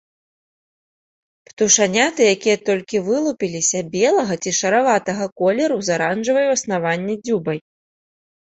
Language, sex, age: Belarusian, female, 30-39